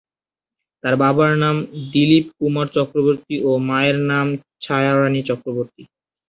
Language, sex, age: Bengali, male, 19-29